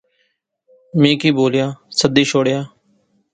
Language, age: Pahari-Potwari, 19-29